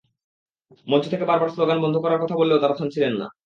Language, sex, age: Bengali, male, 19-29